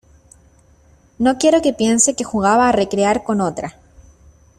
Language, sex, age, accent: Spanish, female, 19-29, Chileno: Chile, Cuyo